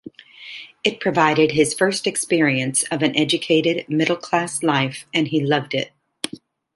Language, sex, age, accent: English, female, 50-59, United States English